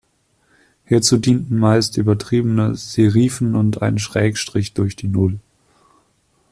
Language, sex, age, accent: German, male, 19-29, Deutschland Deutsch